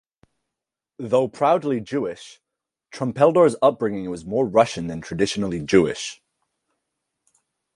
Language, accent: English, New Zealand English